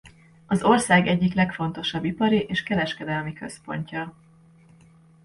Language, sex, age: Hungarian, female, 40-49